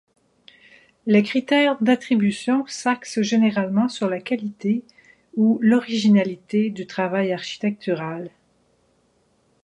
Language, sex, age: French, female, 50-59